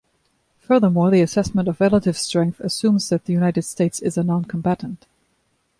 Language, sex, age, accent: English, female, 30-39, United States English